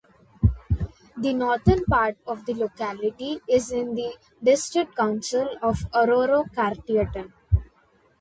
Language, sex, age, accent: English, female, under 19, India and South Asia (India, Pakistan, Sri Lanka)